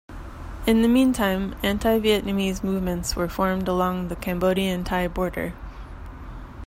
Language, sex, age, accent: English, female, 30-39, United States English